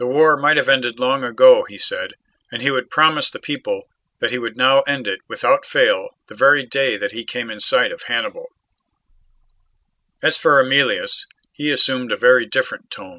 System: none